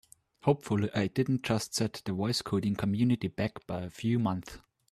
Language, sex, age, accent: English, male, 19-29, United States English